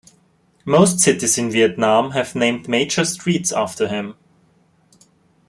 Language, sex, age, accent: English, male, 19-29, United States English